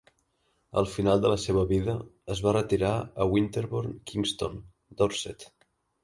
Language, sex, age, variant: Catalan, male, 19-29, Central